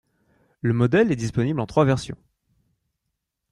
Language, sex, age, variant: French, male, 19-29, Français de métropole